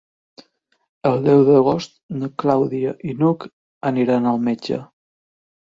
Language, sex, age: Catalan, male, 40-49